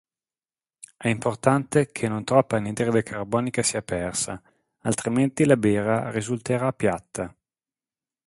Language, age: Italian, 40-49